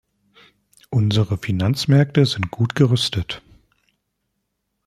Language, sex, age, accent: German, male, 40-49, Deutschland Deutsch